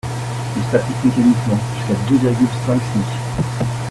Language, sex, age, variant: French, male, 19-29, Français de métropole